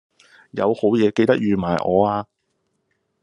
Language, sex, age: Cantonese, male, 19-29